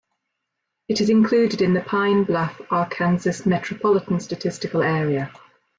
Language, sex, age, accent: English, female, 40-49, England English